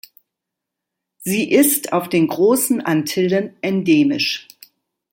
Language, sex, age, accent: German, female, 60-69, Deutschland Deutsch